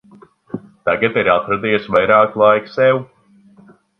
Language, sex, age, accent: Latvian, male, 19-29, Rigas